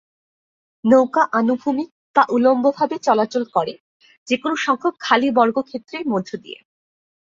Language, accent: Bengali, প্রমিত বাংলা